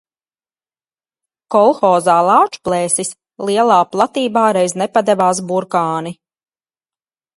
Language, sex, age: Latvian, female, 30-39